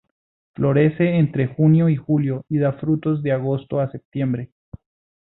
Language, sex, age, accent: Spanish, male, 30-39, Andino-Pacífico: Colombia, Perú, Ecuador, oeste de Bolivia y Venezuela andina